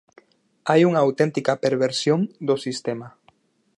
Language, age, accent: Galician, 19-29, Oriental (común en zona oriental)